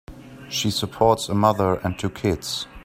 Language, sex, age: English, male, 30-39